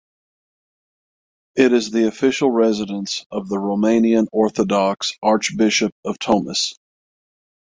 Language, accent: English, United States English; southern United States